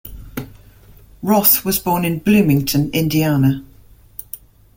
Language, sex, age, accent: English, female, 50-59, England English